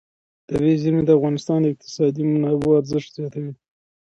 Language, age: Pashto, 30-39